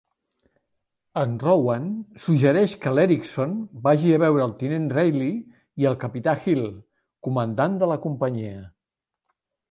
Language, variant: Catalan, Central